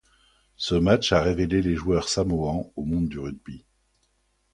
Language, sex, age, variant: French, male, 50-59, Français de métropole